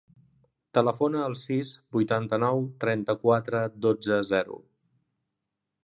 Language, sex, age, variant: Catalan, male, 40-49, Central